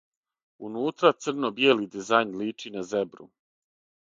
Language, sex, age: Serbian, male, 30-39